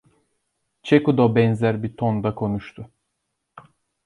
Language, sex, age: Turkish, male, 19-29